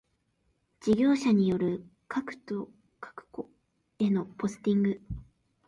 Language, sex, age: Japanese, female, 19-29